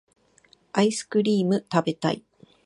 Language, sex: Japanese, female